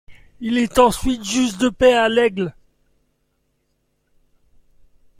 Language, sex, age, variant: French, male, 40-49, Français de métropole